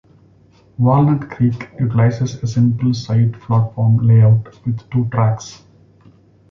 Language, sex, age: English, male, 40-49